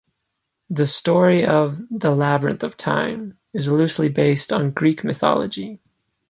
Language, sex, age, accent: English, male, 19-29, United States English